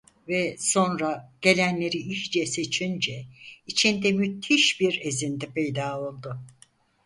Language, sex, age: Turkish, female, 80-89